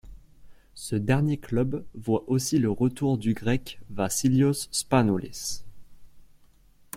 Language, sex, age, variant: French, male, under 19, Français de métropole